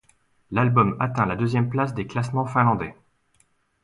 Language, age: French, 40-49